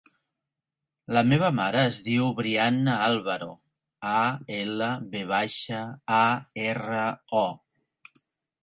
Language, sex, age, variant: Catalan, male, 40-49, Central